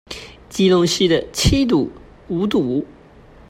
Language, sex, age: Chinese, male, 19-29